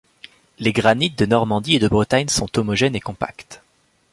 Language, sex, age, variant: French, male, 19-29, Français de métropole